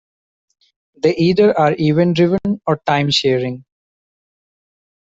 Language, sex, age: English, male, 19-29